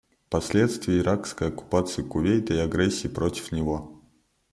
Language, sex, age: Russian, male, 30-39